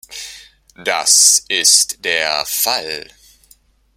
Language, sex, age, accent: German, male, 30-39, Deutschland Deutsch